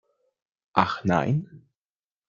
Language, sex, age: German, male, under 19